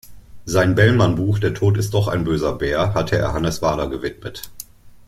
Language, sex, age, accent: German, male, 40-49, Deutschland Deutsch